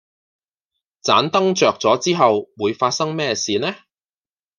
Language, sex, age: Cantonese, male, 40-49